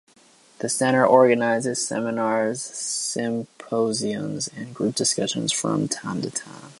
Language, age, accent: English, under 19, United States English